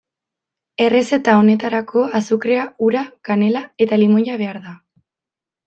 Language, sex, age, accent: Basque, female, 19-29, Mendebalekoa (Araba, Bizkaia, Gipuzkoako mendebaleko herri batzuk)